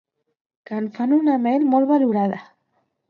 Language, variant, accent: Catalan, Central, central